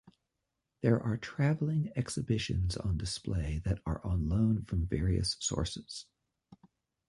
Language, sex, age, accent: English, male, 50-59, United States English